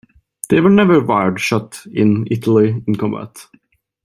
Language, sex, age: English, male, 19-29